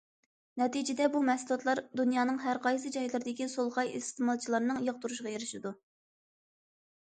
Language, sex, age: Uyghur, female, under 19